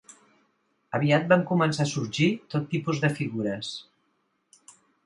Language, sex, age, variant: Catalan, female, 60-69, Central